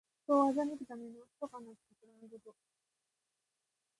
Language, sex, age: Japanese, female, 19-29